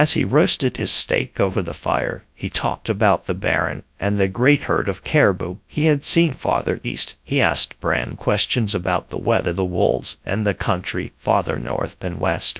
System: TTS, GradTTS